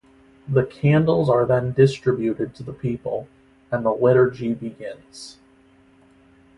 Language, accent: English, United States English